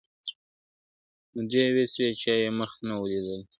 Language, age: Pashto, 19-29